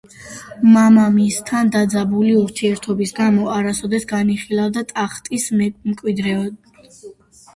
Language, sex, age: Georgian, female, 19-29